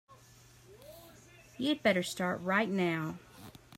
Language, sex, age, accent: English, female, 30-39, United States English